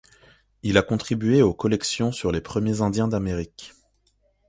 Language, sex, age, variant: French, male, 19-29, Français de métropole